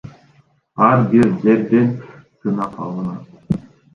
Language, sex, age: Kyrgyz, male, 19-29